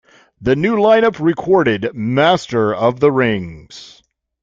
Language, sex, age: English, male, 30-39